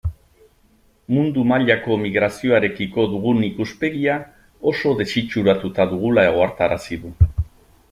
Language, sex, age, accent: Basque, male, 50-59, Mendebalekoa (Araba, Bizkaia, Gipuzkoako mendebaleko herri batzuk)